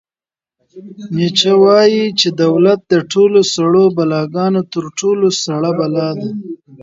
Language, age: Pashto, 30-39